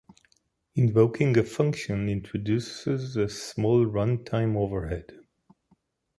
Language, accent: English, United States English